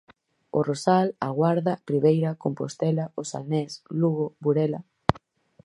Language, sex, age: Galician, female, 19-29